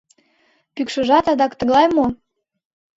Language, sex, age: Mari, female, under 19